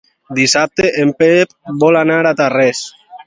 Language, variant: Catalan, Alacantí